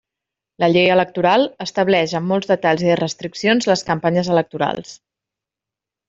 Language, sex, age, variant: Catalan, female, 30-39, Central